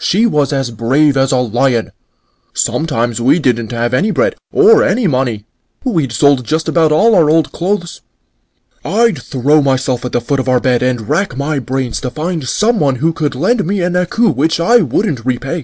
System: none